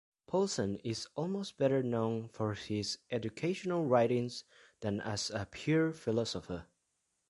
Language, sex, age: English, male, under 19